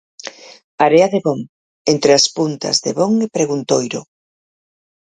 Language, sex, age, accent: Galician, female, 50-59, Normativo (estándar)